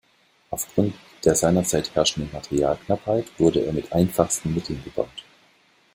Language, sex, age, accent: German, male, 50-59, Deutschland Deutsch